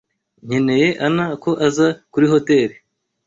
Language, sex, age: Kinyarwanda, male, 19-29